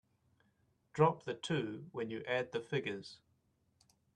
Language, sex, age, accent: English, male, 19-29, New Zealand English